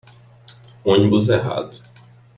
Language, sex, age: Portuguese, male, 30-39